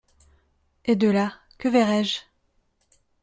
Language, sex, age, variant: French, female, 30-39, Français de métropole